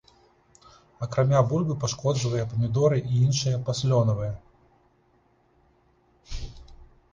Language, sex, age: Belarusian, male, 40-49